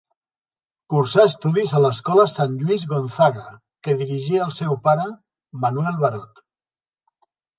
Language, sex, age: Catalan, male, 50-59